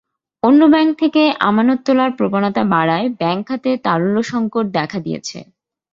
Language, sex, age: Bengali, female, 19-29